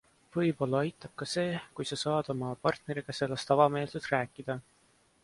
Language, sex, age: Estonian, male, 19-29